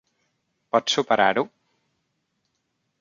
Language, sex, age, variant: Catalan, male, 40-49, Central